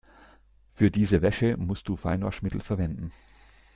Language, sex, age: German, male, 60-69